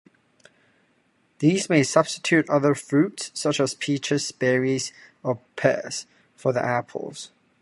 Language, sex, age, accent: English, male, 19-29, United States English